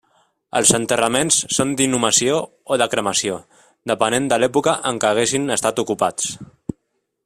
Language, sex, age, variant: Catalan, male, 30-39, Central